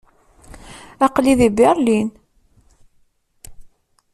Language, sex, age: Kabyle, female, 30-39